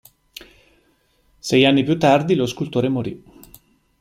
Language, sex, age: Italian, male, 50-59